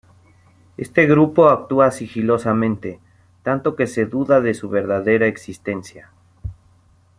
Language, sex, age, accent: Spanish, male, 30-39, México